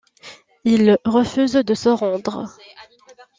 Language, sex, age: French, female, 19-29